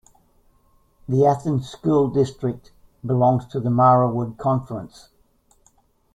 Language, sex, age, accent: English, male, 70-79, Australian English